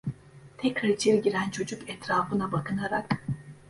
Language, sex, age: Turkish, female, 50-59